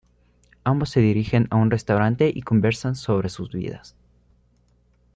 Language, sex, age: Spanish, male, under 19